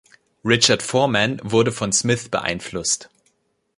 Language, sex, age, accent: German, male, 19-29, Deutschland Deutsch